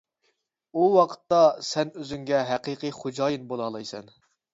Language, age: Uyghur, 19-29